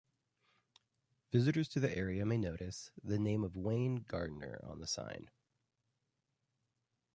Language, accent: English, United States English